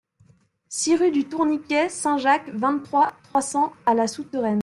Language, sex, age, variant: French, female, 19-29, Français de métropole